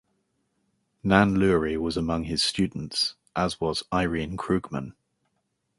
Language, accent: English, England English